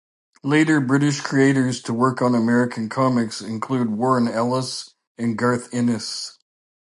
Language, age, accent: English, 50-59, Canadian English